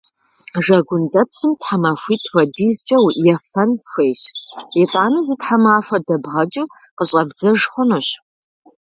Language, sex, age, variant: Kabardian, female, 30-39, Адыгэбзэ (Къэбэрдей, Кирил, псоми зэдай)